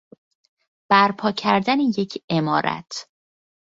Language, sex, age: Persian, female, 19-29